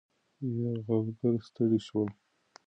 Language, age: Pashto, 30-39